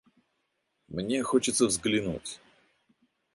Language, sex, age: Russian, male, 30-39